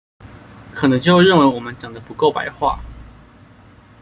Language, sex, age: Chinese, male, 19-29